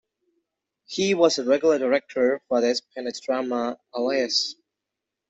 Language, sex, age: English, male, under 19